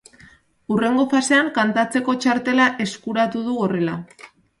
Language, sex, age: Basque, female, 19-29